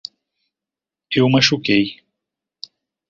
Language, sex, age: Portuguese, male, 30-39